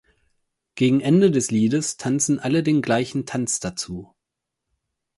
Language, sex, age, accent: German, male, 30-39, Deutschland Deutsch